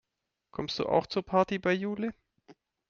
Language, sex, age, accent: German, male, 30-39, Deutschland Deutsch